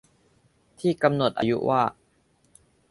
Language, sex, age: Thai, male, under 19